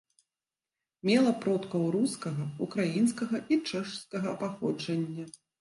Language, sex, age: Belarusian, female, 40-49